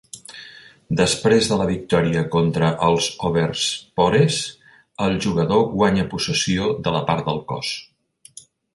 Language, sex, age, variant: Catalan, male, 50-59, Central